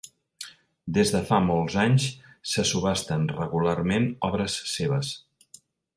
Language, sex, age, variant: Catalan, male, 50-59, Central